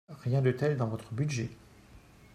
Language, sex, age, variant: French, male, 40-49, Français de métropole